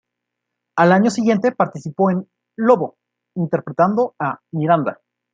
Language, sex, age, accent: Spanish, male, 19-29, México